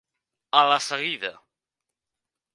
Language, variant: Catalan, Central